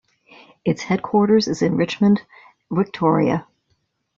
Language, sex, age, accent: English, female, 50-59, United States English